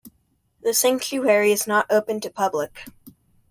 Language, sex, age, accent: English, male, under 19, United States English